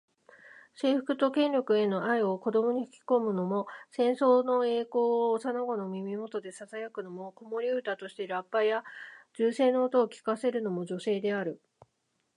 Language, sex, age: Japanese, female, 19-29